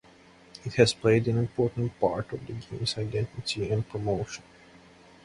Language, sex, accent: English, male, United States English